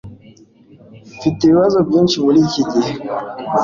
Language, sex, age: Kinyarwanda, male, 19-29